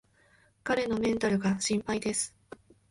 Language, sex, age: Japanese, female, 19-29